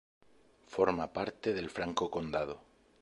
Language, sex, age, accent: Spanish, male, 30-39, España: Sur peninsular (Andalucia, Extremadura, Murcia)